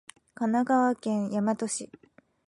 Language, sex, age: Japanese, female, 19-29